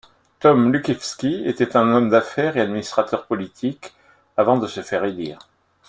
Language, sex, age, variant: French, male, 50-59, Français de métropole